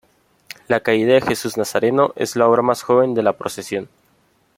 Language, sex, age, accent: Spanish, male, 19-29, México